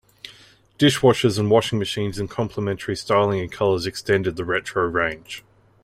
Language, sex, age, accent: English, male, 30-39, Australian English